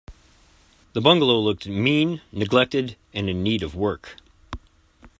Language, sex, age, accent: English, male, 40-49, United States English